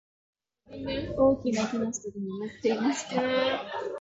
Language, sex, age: Japanese, female, 19-29